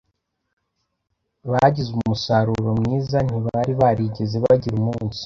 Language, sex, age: Kinyarwanda, male, under 19